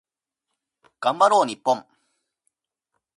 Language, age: Japanese, 19-29